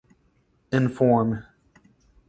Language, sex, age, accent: English, male, 30-39, United States English